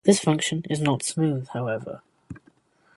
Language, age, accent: English, 19-29, England English